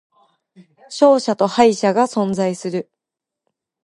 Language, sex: Japanese, female